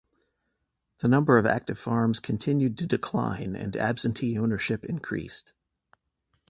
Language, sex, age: English, male, 40-49